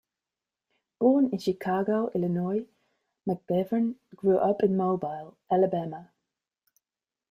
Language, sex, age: English, female, 40-49